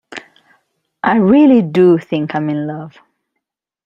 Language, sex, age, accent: English, female, 40-49, United States English